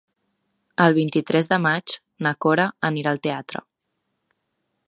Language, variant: Catalan, Central